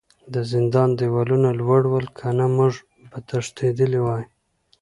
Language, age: Pashto, 30-39